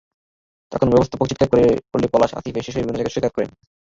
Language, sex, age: Bengali, male, under 19